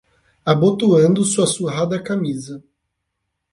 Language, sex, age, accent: Portuguese, male, 19-29, Paulista